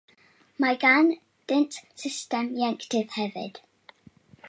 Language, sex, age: Welsh, female, under 19